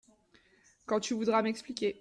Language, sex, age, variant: French, female, 19-29, Français de métropole